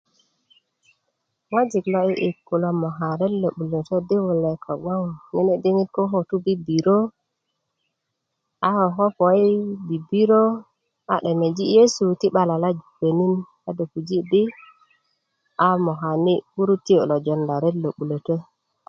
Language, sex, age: Kuku, female, 19-29